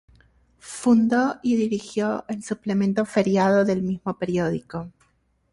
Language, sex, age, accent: Spanish, female, 19-29, Caribe: Cuba, Venezuela, Puerto Rico, República Dominicana, Panamá, Colombia caribeña, México caribeño, Costa del golfo de México